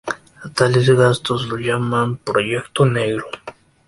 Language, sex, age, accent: Spanish, male, 19-29, Andino-Pacífico: Colombia, Perú, Ecuador, oeste de Bolivia y Venezuela andina